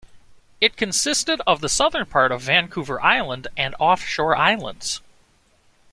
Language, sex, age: English, male, 19-29